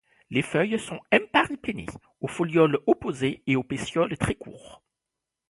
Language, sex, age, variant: French, male, 40-49, Français de métropole